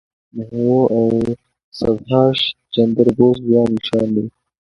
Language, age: Pashto, 19-29